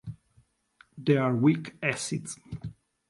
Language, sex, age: English, male, 40-49